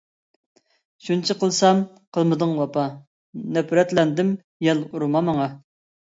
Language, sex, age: Uyghur, male, 30-39